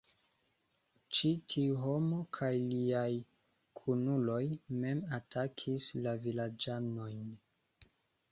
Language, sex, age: Esperanto, male, 19-29